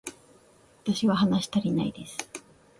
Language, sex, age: Japanese, female, 40-49